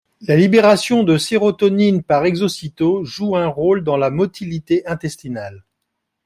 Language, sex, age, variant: French, male, 50-59, Français de métropole